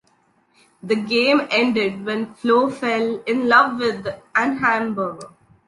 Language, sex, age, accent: English, female, 19-29, India and South Asia (India, Pakistan, Sri Lanka)